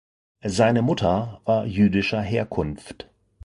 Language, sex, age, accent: German, male, 50-59, Deutschland Deutsch